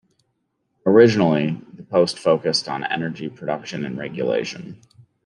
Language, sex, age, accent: English, male, 30-39, United States English